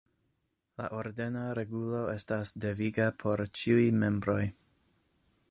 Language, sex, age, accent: Esperanto, male, 30-39, Internacia